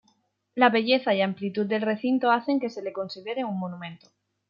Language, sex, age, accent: Spanish, female, 19-29, España: Centro-Sur peninsular (Madrid, Toledo, Castilla-La Mancha)